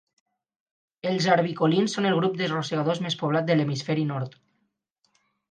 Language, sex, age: Catalan, male, 19-29